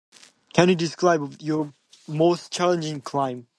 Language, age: English, 19-29